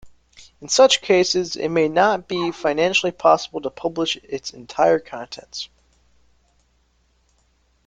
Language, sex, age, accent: English, male, under 19, United States English